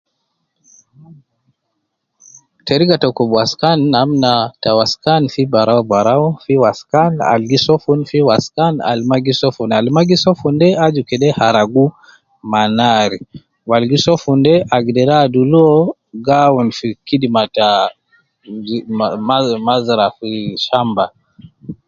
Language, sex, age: Nubi, male, 50-59